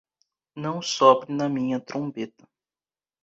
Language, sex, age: Portuguese, male, 19-29